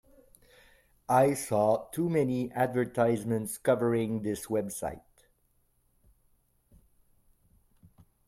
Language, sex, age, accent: English, male, 40-49, Canadian English